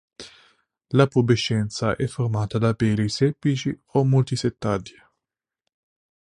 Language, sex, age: Italian, male, 19-29